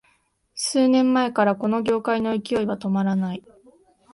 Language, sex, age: Japanese, female, 19-29